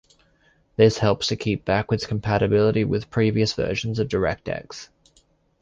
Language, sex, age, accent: English, male, under 19, Australian English